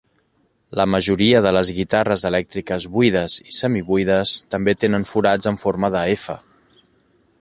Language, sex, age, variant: Catalan, male, 40-49, Central